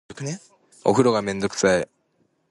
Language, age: Japanese, 19-29